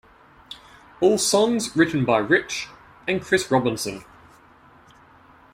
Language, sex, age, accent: English, male, 30-39, Australian English